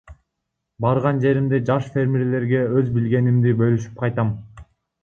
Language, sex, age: Kyrgyz, male, under 19